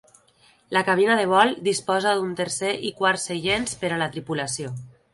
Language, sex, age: Catalan, female, 30-39